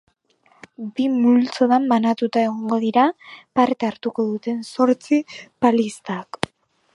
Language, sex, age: Basque, female, under 19